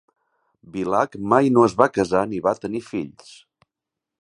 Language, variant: Catalan, Central